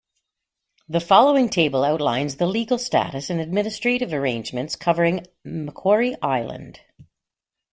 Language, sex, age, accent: English, female, 50-59, Canadian English